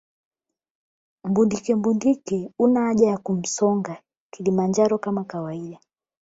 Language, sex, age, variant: Swahili, female, 19-29, Kiswahili cha Bara ya Tanzania